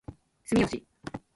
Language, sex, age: Japanese, female, 40-49